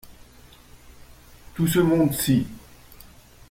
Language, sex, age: French, male, 70-79